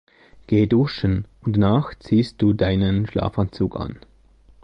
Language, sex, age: German, male, 30-39